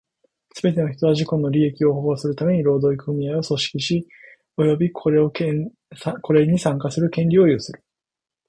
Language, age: Japanese, 19-29